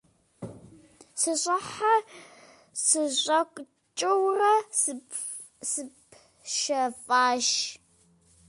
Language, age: Kabardian, under 19